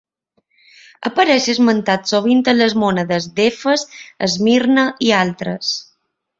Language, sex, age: Catalan, female, 30-39